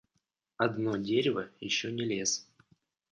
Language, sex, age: Russian, male, under 19